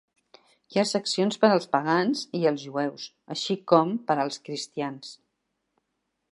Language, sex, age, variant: Catalan, female, 60-69, Central